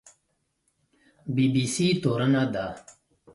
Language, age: Pashto, 30-39